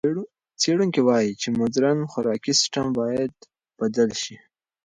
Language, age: Pashto, 19-29